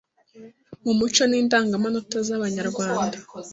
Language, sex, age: Kinyarwanda, female, 30-39